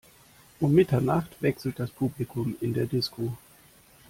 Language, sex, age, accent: German, male, 30-39, Deutschland Deutsch